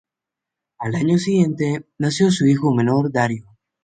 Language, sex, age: Spanish, male, under 19